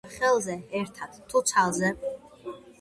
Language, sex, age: Georgian, female, under 19